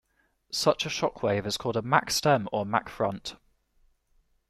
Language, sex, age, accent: English, male, 19-29, England English